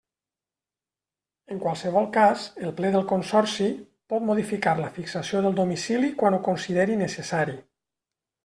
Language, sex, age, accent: Catalan, male, 50-59, valencià